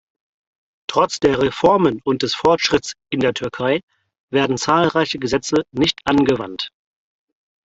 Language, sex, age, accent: German, male, 30-39, Deutschland Deutsch